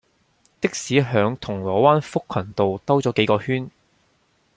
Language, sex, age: Cantonese, male, 19-29